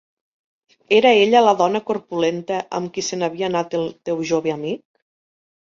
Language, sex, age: Catalan, female, 30-39